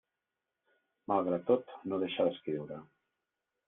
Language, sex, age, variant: Catalan, male, 40-49, Central